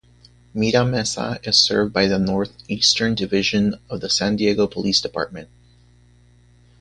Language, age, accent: English, 30-39, United States English